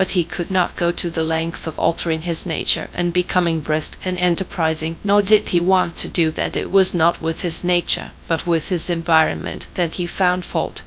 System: TTS, GradTTS